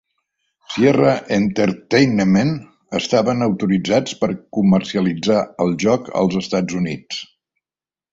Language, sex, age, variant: Catalan, male, 70-79, Central